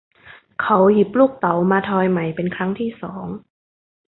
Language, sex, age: Thai, female, 19-29